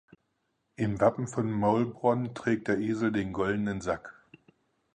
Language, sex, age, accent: German, male, 50-59, Deutschland Deutsch